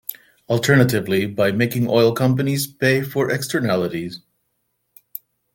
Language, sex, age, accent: English, male, 50-59, United States English